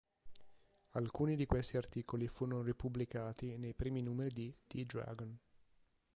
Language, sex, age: Italian, male, 30-39